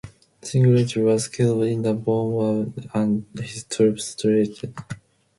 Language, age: English, 19-29